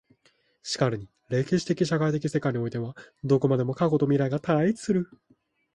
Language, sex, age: Japanese, male, 19-29